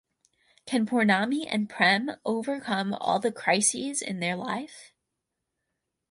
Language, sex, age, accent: English, female, under 19, United States English